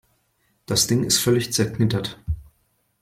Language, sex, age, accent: German, male, 50-59, Deutschland Deutsch